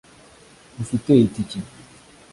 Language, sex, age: Kinyarwanda, male, 19-29